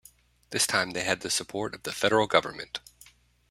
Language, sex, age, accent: English, male, 30-39, United States English